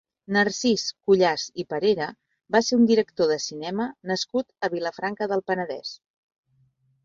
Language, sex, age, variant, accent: Catalan, female, 40-49, Central, central